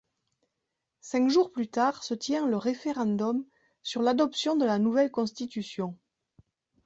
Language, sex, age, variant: French, female, 40-49, Français de métropole